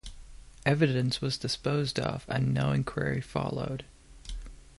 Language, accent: English, United States English